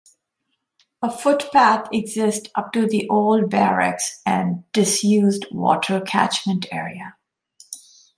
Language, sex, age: English, female, 50-59